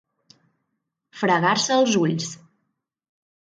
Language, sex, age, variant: Catalan, female, 19-29, Central